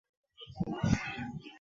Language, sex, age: Swahili, male, 19-29